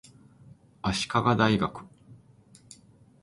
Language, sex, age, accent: Japanese, male, 40-49, 関西弁